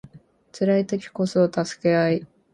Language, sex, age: Japanese, female, 19-29